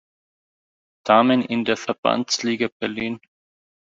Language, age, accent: German, 30-39, Österreichisches Deutsch